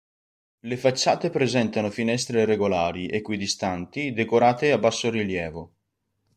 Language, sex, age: Italian, male, 19-29